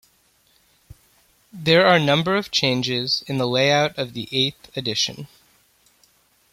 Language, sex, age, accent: English, male, 19-29, United States English